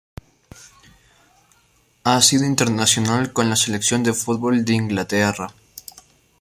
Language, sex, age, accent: Spanish, male, 19-29, Andino-Pacífico: Colombia, Perú, Ecuador, oeste de Bolivia y Venezuela andina